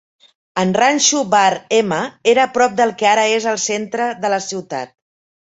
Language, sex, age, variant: Catalan, female, 40-49, Central